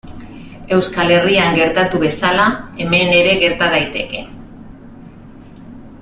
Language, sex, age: Basque, female, 40-49